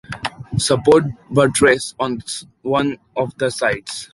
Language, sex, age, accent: English, male, 19-29, India and South Asia (India, Pakistan, Sri Lanka)